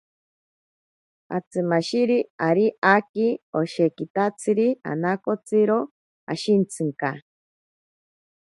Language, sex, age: Ashéninka Perené, female, 30-39